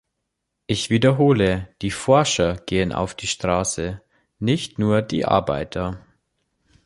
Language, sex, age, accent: German, male, under 19, Deutschland Deutsch